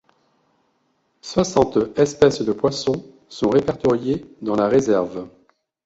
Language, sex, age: French, male, 50-59